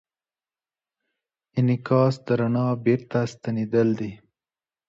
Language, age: Pashto, 19-29